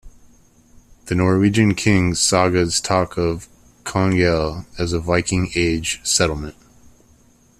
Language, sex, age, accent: English, male, 30-39, United States English